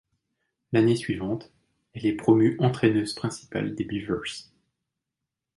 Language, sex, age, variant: French, male, 30-39, Français de métropole